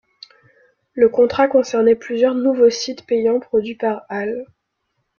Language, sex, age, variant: French, female, 19-29, Français de métropole